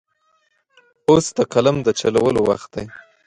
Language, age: Pashto, 19-29